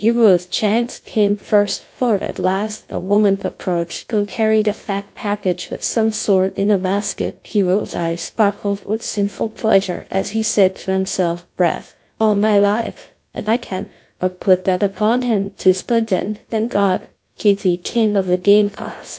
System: TTS, GlowTTS